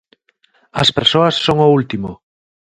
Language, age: Galician, 30-39